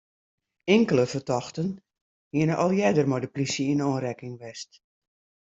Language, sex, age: Western Frisian, female, 60-69